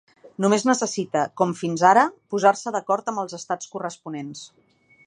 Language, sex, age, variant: Catalan, female, 40-49, Central